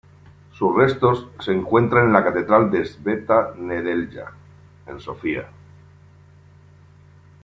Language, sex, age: Spanish, male, 50-59